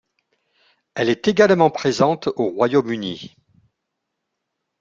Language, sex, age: French, male, 50-59